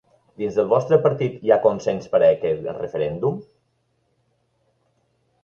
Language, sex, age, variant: Catalan, male, 50-59, Balear